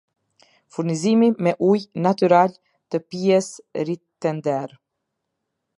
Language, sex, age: Albanian, female, 30-39